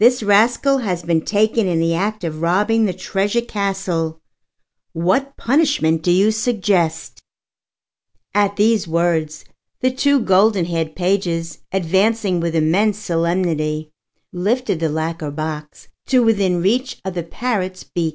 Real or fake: real